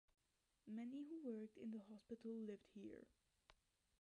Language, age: English, 19-29